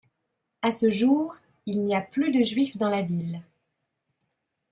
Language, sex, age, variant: French, female, 30-39, Français de métropole